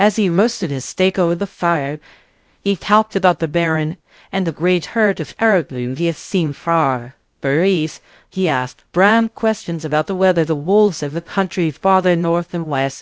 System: TTS, VITS